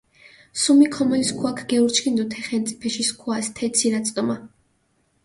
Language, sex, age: Mingrelian, female, 19-29